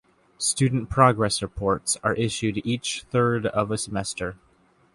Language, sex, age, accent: English, male, 19-29, United States English